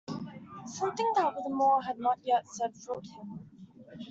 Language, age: English, under 19